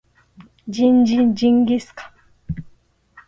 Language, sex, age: Japanese, female, 30-39